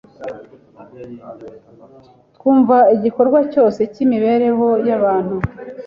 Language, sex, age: Kinyarwanda, female, 40-49